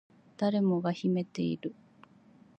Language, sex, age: Japanese, female, 30-39